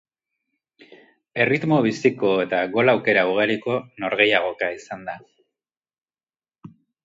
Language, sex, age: Basque, male, 50-59